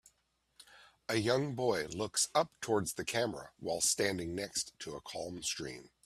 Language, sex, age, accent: English, male, 50-59, United States English